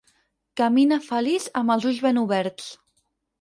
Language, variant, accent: Catalan, Central, central